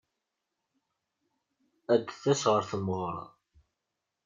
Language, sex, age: Kabyle, male, 19-29